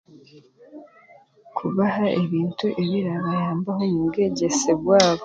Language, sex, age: Chiga, female, 30-39